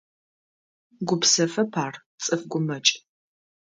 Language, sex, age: Adyghe, female, 30-39